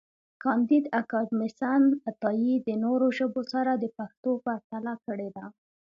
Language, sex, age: Pashto, female, 19-29